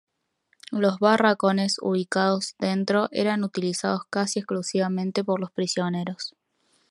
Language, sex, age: Spanish, female, 19-29